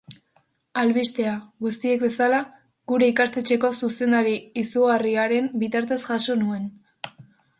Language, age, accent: Basque, under 19, Mendebalekoa (Araba, Bizkaia, Gipuzkoako mendebaleko herri batzuk)